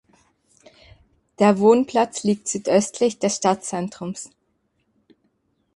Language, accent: German, Schweizerdeutsch